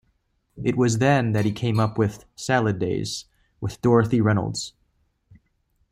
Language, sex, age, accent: English, male, 19-29, United States English